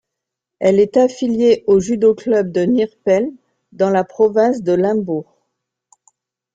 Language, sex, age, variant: French, female, 40-49, Français de métropole